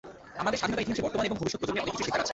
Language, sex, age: Bengali, male, 19-29